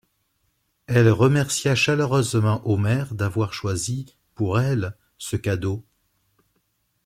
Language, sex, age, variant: French, male, 50-59, Français de métropole